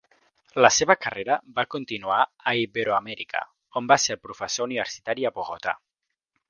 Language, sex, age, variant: Catalan, male, under 19, Central